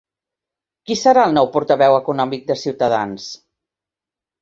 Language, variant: Catalan, Central